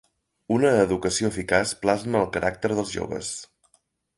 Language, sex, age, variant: Catalan, male, 40-49, Central